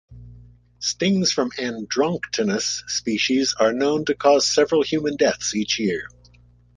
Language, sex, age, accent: English, male, 40-49, United States English